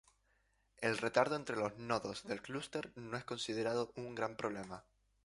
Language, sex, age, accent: Spanish, male, 19-29, España: Islas Canarias